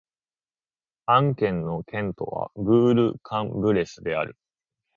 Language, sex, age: Japanese, male, under 19